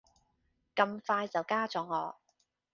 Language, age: Cantonese, 30-39